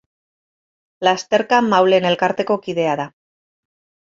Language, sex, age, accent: Basque, female, 50-59, Mendebalekoa (Araba, Bizkaia, Gipuzkoako mendebaleko herri batzuk)